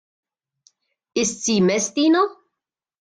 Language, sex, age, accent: German, female, 40-49, Deutschland Deutsch